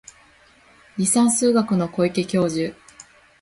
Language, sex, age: Japanese, female, 19-29